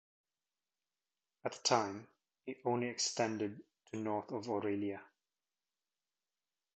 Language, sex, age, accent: English, male, 30-39, England English